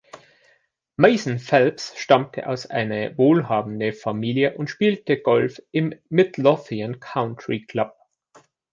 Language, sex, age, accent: German, male, 50-59, Deutschland Deutsch